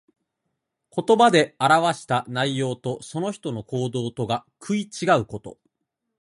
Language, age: Japanese, 19-29